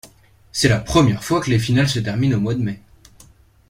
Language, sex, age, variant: French, male, under 19, Français de métropole